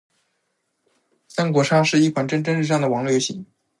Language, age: Chinese, 19-29